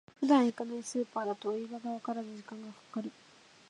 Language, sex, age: Japanese, female, 19-29